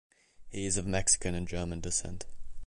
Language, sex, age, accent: English, male, under 19, England English